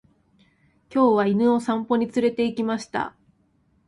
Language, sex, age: Japanese, female, 19-29